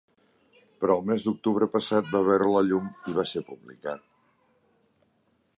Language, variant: Catalan, Central